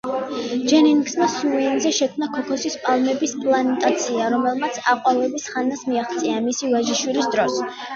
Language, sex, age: Georgian, female, under 19